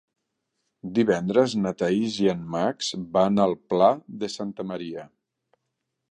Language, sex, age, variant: Catalan, male, 40-49, Central